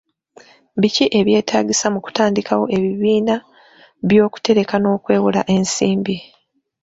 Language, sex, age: Ganda, female, 30-39